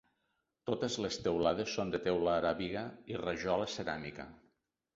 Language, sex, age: Catalan, male, 50-59